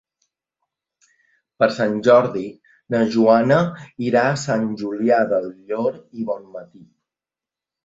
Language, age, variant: Catalan, 19-29, Balear